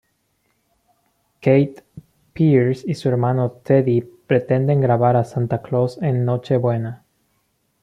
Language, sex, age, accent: Spanish, male, 19-29, Andino-Pacífico: Colombia, Perú, Ecuador, oeste de Bolivia y Venezuela andina